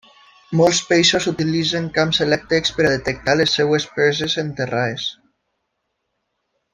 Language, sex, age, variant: Catalan, male, under 19, Nord-Occidental